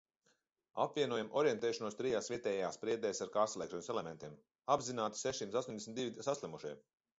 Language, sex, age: Latvian, male, 40-49